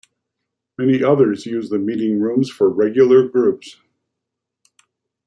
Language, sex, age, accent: English, male, 60-69, Canadian English